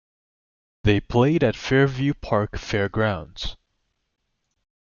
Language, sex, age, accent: English, male, 19-29, United States English